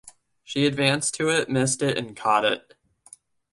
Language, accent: English, United States English